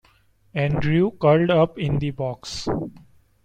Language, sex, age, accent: English, male, 19-29, India and South Asia (India, Pakistan, Sri Lanka)